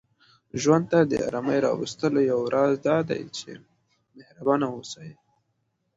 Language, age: Pashto, 19-29